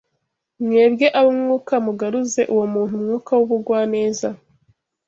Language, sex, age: Kinyarwanda, female, 19-29